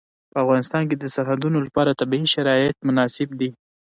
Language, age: Pashto, 19-29